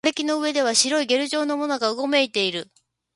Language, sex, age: Japanese, female, 60-69